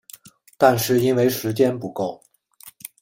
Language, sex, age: Chinese, male, 30-39